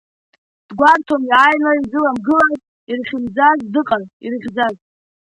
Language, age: Abkhazian, under 19